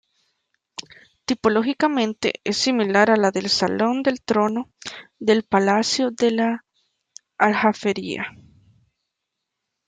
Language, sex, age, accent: Spanish, female, 19-29, América central